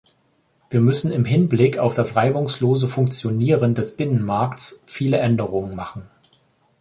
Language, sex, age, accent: German, male, 30-39, Deutschland Deutsch